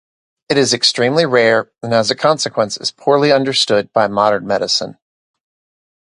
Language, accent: English, United States English